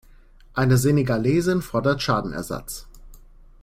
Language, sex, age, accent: German, male, 30-39, Deutschland Deutsch